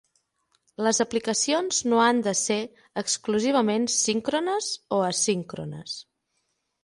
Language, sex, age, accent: Catalan, female, 19-29, nord-occidental; septentrional